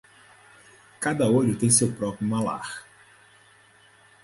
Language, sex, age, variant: Portuguese, male, 30-39, Portuguese (Brasil)